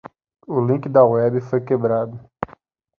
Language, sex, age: Portuguese, male, 19-29